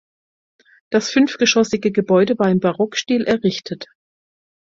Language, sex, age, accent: German, female, 50-59, Deutschland Deutsch